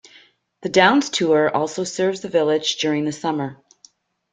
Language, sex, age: English, female, 50-59